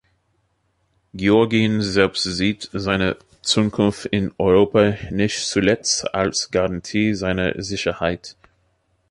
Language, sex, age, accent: German, male, 30-39, Amerikanisches Deutsch